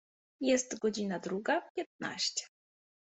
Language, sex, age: Polish, female, 30-39